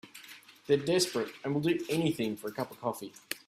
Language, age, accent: English, 40-49, Australian English